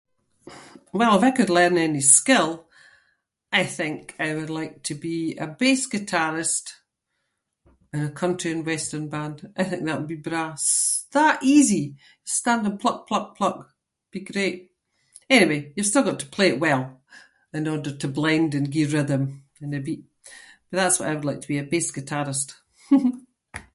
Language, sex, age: Scots, female, 70-79